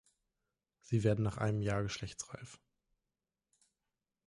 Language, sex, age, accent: German, male, 19-29, Deutschland Deutsch